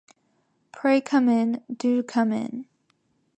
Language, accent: English, United States English